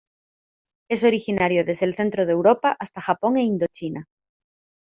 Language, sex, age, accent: Spanish, female, 30-39, España: Norte peninsular (Asturias, Castilla y León, Cantabria, País Vasco, Navarra, Aragón, La Rioja, Guadalajara, Cuenca)